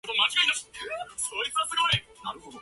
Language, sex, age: English, male, 19-29